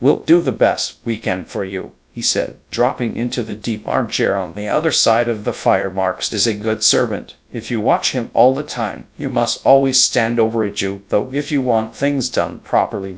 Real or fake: fake